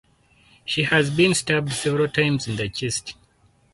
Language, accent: English, Southern African (South Africa, Zimbabwe, Namibia)